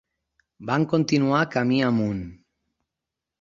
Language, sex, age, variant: Catalan, male, 30-39, Nord-Occidental